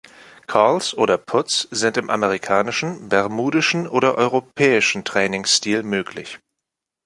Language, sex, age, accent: German, male, 19-29, Deutschland Deutsch